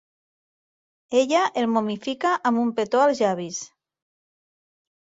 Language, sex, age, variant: Catalan, female, 30-39, Nord-Occidental